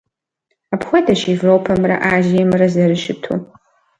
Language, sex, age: Kabardian, female, 19-29